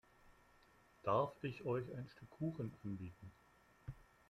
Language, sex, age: German, male, 30-39